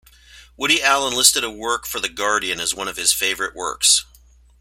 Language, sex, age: English, male, 50-59